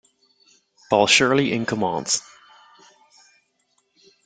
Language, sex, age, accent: English, male, 30-39, United States English